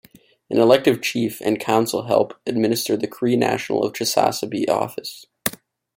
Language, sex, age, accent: English, male, 19-29, Canadian English